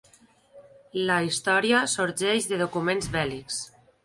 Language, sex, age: Catalan, female, 30-39